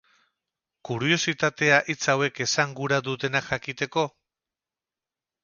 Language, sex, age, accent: Basque, male, 50-59, Erdialdekoa edo Nafarra (Gipuzkoa, Nafarroa)